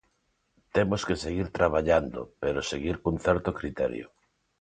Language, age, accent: Galician, 40-49, Neofalante